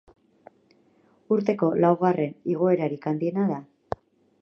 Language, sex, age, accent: Basque, female, 40-49, Erdialdekoa edo Nafarra (Gipuzkoa, Nafarroa)